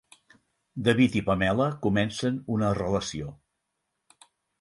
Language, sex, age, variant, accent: Catalan, male, 60-69, Central, central